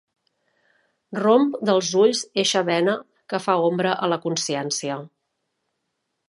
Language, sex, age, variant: Catalan, female, 40-49, Central